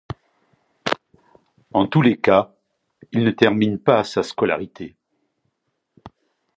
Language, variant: French, Français de métropole